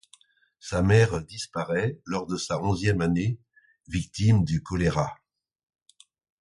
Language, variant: French, Français de métropole